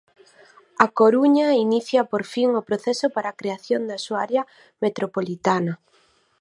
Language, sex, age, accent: Galician, female, 30-39, Atlántico (seseo e gheada)